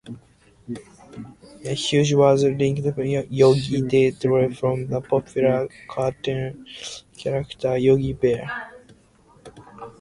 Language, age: English, 19-29